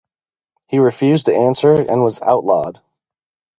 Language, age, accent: English, 19-29, United States English; midwest